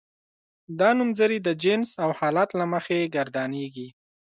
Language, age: Pashto, 19-29